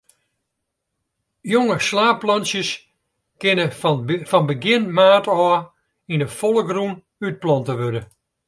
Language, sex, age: Western Frisian, male, 70-79